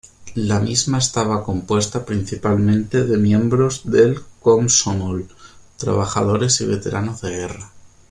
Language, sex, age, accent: Spanish, male, 19-29, España: Sur peninsular (Andalucia, Extremadura, Murcia)